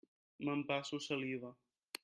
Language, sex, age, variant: Catalan, male, 19-29, Central